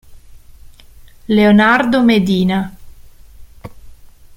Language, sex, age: Italian, male, 30-39